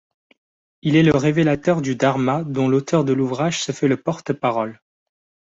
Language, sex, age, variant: French, male, under 19, Français de métropole